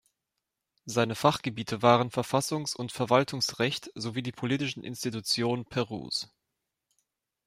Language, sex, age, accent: German, male, 19-29, Deutschland Deutsch